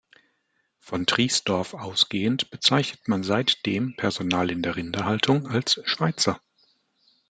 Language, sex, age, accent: German, male, 60-69, Deutschland Deutsch